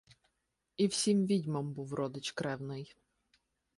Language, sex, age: Ukrainian, female, 30-39